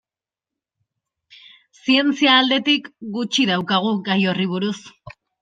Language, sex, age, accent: Basque, female, 19-29, Erdialdekoa edo Nafarra (Gipuzkoa, Nafarroa)